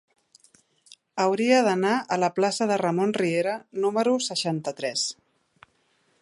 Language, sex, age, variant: Catalan, female, 30-39, Central